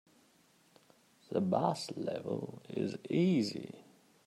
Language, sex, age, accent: English, male, 19-29, Australian English